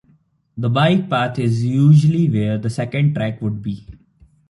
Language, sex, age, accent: English, male, 19-29, India and South Asia (India, Pakistan, Sri Lanka)